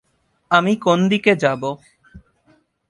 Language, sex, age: Bengali, male, 19-29